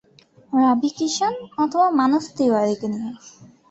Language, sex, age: Bengali, female, 19-29